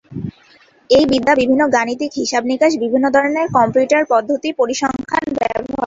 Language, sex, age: Bengali, female, under 19